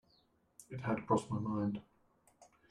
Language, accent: English, England English